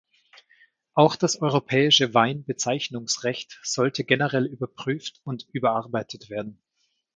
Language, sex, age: German, male, 40-49